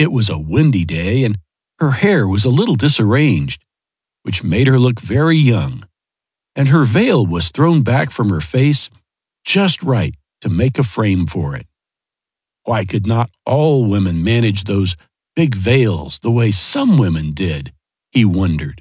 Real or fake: real